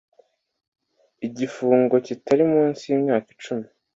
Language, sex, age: Kinyarwanda, male, under 19